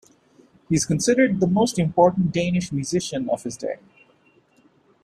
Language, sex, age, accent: English, male, 30-39, India and South Asia (India, Pakistan, Sri Lanka)